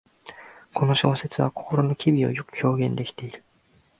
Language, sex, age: Japanese, male, 19-29